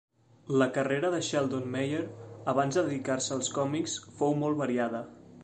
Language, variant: Catalan, Central